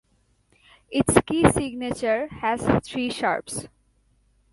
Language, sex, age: English, female, 19-29